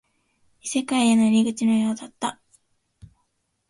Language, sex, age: Japanese, female, 19-29